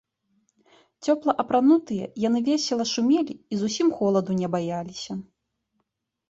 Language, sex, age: Belarusian, female, 19-29